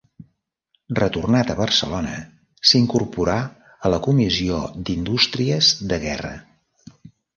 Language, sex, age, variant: Catalan, male, 70-79, Central